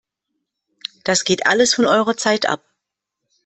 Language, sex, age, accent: German, female, 50-59, Deutschland Deutsch